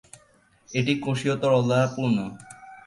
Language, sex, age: Bengali, male, 19-29